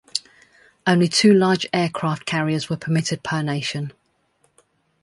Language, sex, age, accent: English, female, 30-39, England English